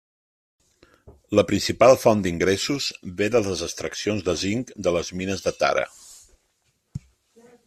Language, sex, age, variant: Catalan, male, 50-59, Central